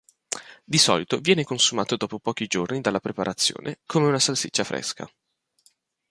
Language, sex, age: Italian, male, 19-29